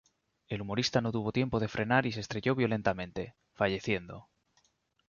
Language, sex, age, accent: Spanish, male, 30-39, España: Norte peninsular (Asturias, Castilla y León, Cantabria, País Vasco, Navarra, Aragón, La Rioja, Guadalajara, Cuenca)